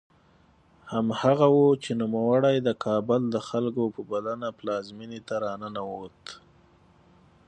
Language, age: Pashto, 19-29